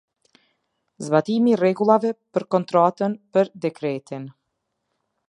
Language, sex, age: Albanian, female, 30-39